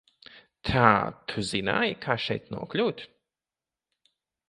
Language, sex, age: Latvian, male, 19-29